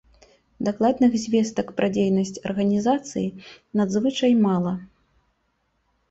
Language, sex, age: Belarusian, female, 19-29